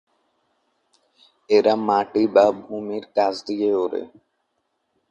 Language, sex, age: Bengali, male, under 19